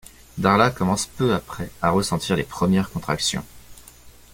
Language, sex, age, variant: French, male, 19-29, Français de métropole